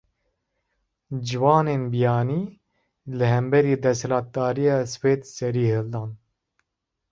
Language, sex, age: Kurdish, male, 19-29